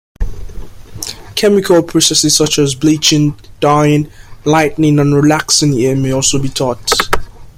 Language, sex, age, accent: English, male, under 19, England English